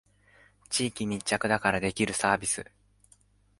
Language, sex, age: Japanese, male, 19-29